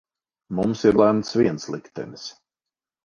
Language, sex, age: Latvian, male, 50-59